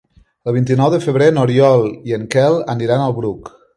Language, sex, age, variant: Catalan, male, 40-49, Central